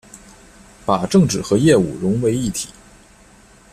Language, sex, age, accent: Chinese, male, 19-29, 出生地：河南省